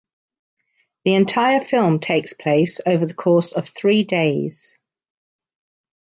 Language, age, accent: English, 50-59, England English